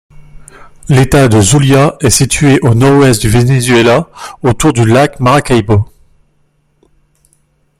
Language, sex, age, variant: French, male, 30-39, Français de métropole